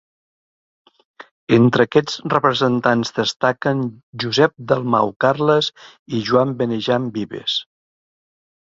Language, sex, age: Catalan, male, 50-59